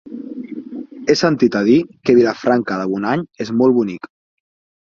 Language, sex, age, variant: Catalan, male, 19-29, Nord-Occidental